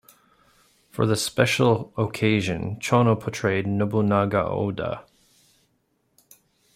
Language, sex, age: English, male, 40-49